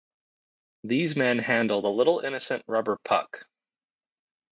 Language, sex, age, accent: English, male, 30-39, United States English